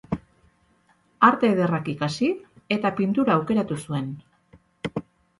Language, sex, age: Basque, female, 40-49